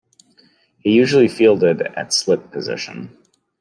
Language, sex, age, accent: English, male, 30-39, United States English